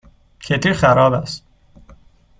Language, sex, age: Persian, male, 19-29